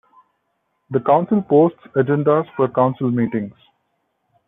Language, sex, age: English, male, 30-39